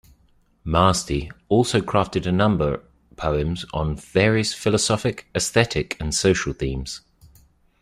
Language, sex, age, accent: English, male, 30-39, England English